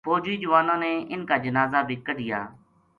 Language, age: Gujari, 40-49